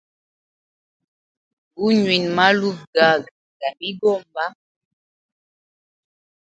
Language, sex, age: Hemba, female, 19-29